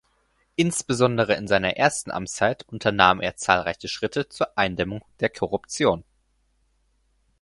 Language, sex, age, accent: German, male, 19-29, Deutschland Deutsch